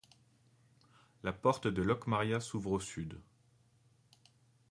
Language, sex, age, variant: French, male, 30-39, Français de métropole